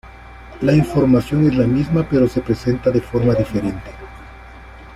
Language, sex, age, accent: Spanish, male, 40-49, Andino-Pacífico: Colombia, Perú, Ecuador, oeste de Bolivia y Venezuela andina